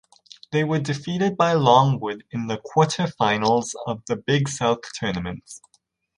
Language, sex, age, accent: English, male, 19-29, Canadian English